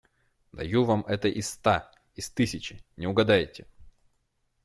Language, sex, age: Russian, male, 19-29